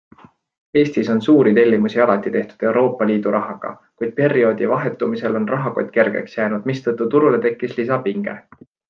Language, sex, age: Estonian, male, 30-39